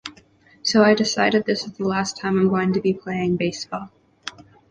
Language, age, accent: English, 19-29, United States English